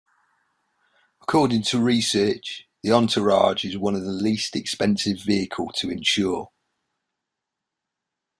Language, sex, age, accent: English, male, 19-29, England English